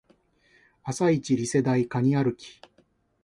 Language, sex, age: Japanese, male, 40-49